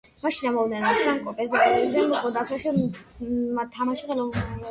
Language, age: Georgian, 30-39